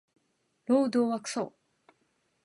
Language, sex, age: Japanese, female, 50-59